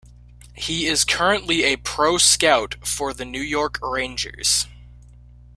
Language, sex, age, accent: English, male, under 19, United States English